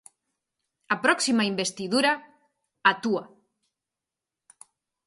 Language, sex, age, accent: Galician, female, 30-39, Central (gheada)